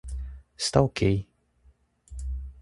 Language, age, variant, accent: Portuguese, 19-29, Portuguese (Brasil), Paulista